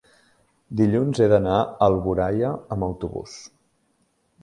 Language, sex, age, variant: Catalan, male, 19-29, Septentrional